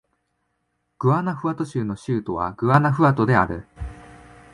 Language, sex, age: Japanese, male, 19-29